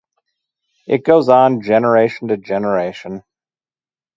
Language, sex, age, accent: English, male, 30-39, United States English